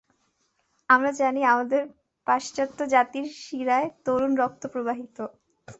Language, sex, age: Bengali, female, 19-29